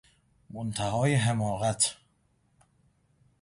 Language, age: Persian, 30-39